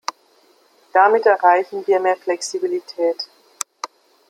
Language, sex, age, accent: German, female, 50-59, Deutschland Deutsch